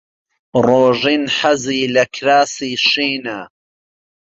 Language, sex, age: Central Kurdish, male, 30-39